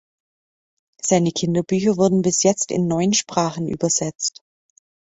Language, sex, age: German, female, 30-39